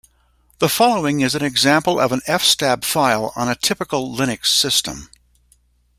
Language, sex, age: English, male, 60-69